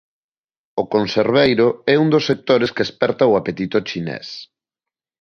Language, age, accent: Galician, 30-39, Normativo (estándar)